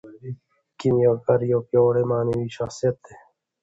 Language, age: Pashto, 19-29